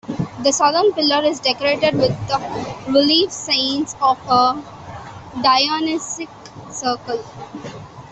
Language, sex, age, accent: English, female, under 19, India and South Asia (India, Pakistan, Sri Lanka)